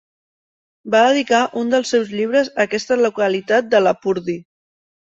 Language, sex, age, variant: Catalan, female, 30-39, Central